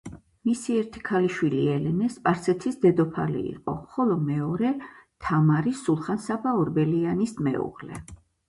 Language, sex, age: Georgian, female, 50-59